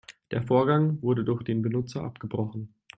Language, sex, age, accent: German, male, 19-29, Deutschland Deutsch